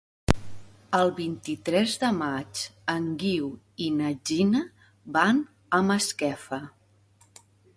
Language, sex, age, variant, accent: Catalan, female, 40-49, Central, central